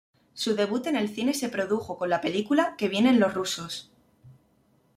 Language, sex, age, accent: Spanish, female, 19-29, España: Centro-Sur peninsular (Madrid, Toledo, Castilla-La Mancha)